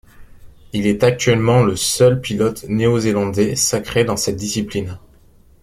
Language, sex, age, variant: French, male, 19-29, Français de métropole